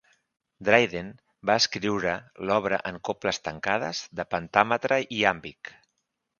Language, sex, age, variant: Catalan, male, 40-49, Central